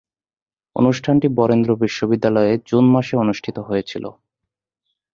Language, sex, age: Bengali, male, 19-29